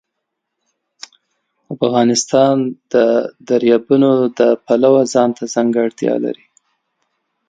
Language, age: Pashto, 30-39